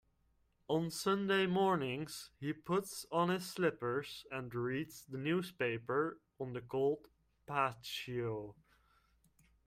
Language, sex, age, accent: English, male, 19-29, England English